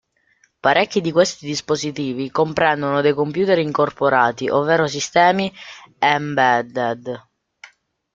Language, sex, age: Italian, male, under 19